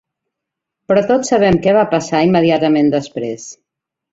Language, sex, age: Catalan, female, 40-49